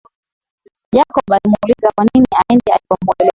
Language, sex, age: Swahili, female, 19-29